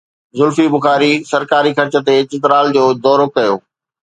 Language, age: Sindhi, 40-49